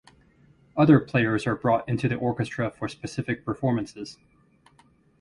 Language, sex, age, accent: English, male, 40-49, United States English